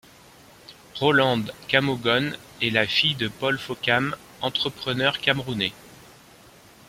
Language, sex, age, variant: French, male, 50-59, Français de métropole